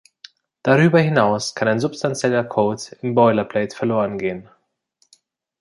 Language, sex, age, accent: German, male, 19-29, Deutschland Deutsch